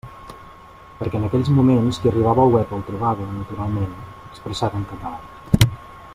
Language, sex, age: Catalan, male, 19-29